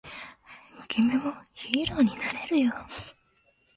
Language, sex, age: Japanese, female, 19-29